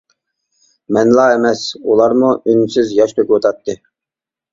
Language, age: Uyghur, 30-39